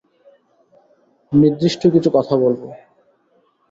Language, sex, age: Bengali, male, 19-29